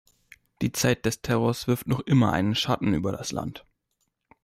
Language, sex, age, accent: German, male, 19-29, Deutschland Deutsch